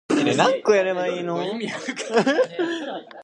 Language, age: English, 19-29